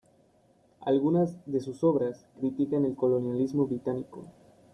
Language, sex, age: Spanish, male, 19-29